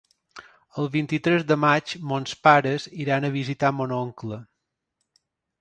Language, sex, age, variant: Catalan, male, 50-59, Balear